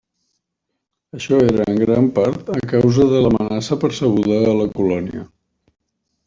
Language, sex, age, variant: Catalan, male, 50-59, Central